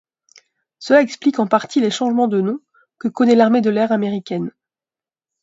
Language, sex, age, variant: French, female, 30-39, Français de métropole